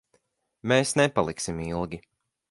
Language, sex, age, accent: Latvian, male, 19-29, Riga